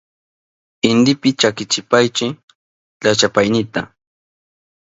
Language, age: Southern Pastaza Quechua, 30-39